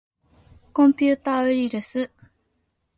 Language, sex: Japanese, female